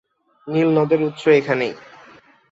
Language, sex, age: Bengali, male, 19-29